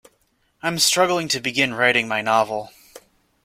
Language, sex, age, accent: English, male, 19-29, United States English